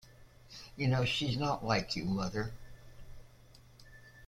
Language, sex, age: English, female, 70-79